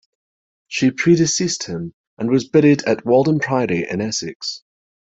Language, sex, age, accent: English, male, 40-49, Scottish English